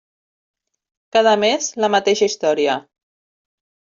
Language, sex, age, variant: Catalan, female, 40-49, Central